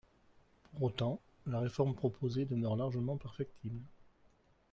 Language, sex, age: French, male, 60-69